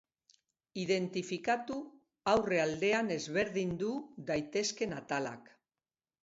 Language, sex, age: Basque, female, 60-69